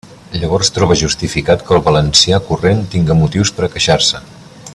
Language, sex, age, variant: Catalan, male, 40-49, Nord-Occidental